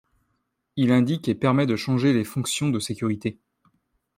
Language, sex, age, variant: French, male, 19-29, Français de métropole